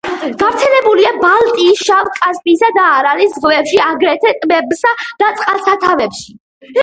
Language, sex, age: Georgian, female, under 19